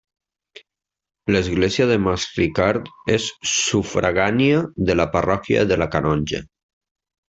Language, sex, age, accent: Catalan, male, 40-49, valencià